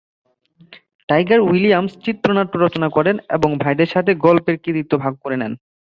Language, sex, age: Bengali, male, 19-29